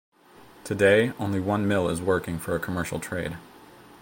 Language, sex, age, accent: English, male, 30-39, United States English